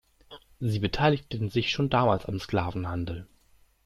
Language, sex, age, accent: German, male, under 19, Deutschland Deutsch